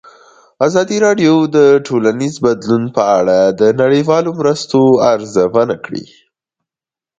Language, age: Pashto, 19-29